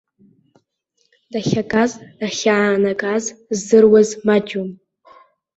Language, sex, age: Abkhazian, female, under 19